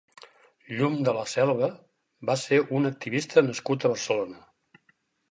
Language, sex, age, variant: Catalan, male, 60-69, Central